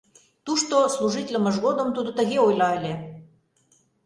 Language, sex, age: Mari, female, 50-59